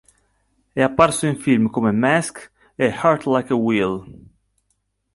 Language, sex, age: Italian, male, 40-49